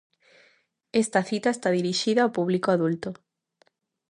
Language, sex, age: Galician, female, 19-29